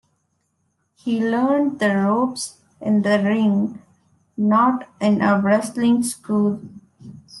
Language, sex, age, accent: English, female, 19-29, India and South Asia (India, Pakistan, Sri Lanka)